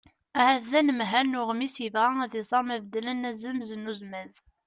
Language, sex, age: Kabyle, female, 19-29